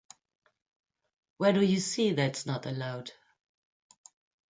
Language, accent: English, England English